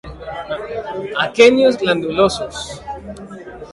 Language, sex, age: Spanish, female, 30-39